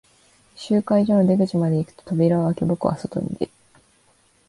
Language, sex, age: Japanese, female, 19-29